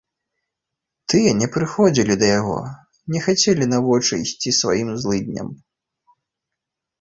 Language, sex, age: Belarusian, male, 19-29